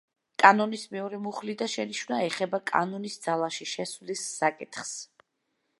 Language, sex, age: Georgian, female, 40-49